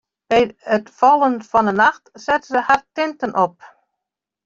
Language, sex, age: Western Frisian, female, 60-69